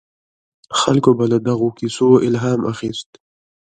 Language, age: Pashto, 19-29